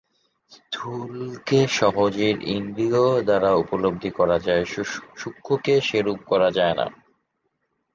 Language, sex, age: Bengali, male, 19-29